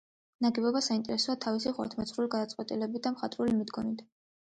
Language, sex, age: Georgian, female, 19-29